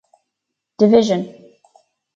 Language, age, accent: English, 19-29, Canadian English